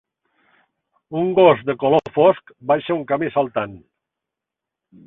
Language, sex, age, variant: Catalan, male, 50-59, Septentrional